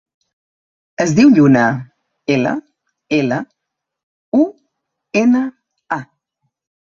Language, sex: Catalan, female